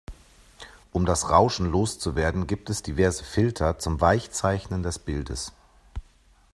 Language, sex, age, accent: German, male, 40-49, Deutschland Deutsch